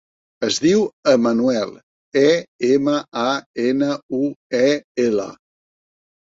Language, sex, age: Catalan, male, 50-59